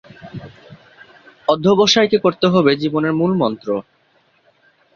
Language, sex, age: Bengali, male, 19-29